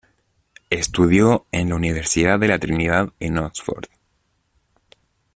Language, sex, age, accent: Spanish, male, 19-29, Chileno: Chile, Cuyo